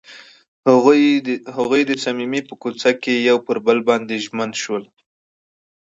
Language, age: Pashto, 19-29